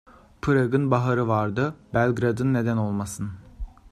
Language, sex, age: Turkish, male, 19-29